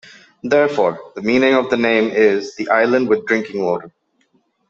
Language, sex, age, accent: English, male, 19-29, England English